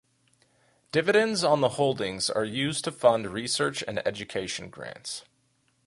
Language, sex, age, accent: English, male, 30-39, United States English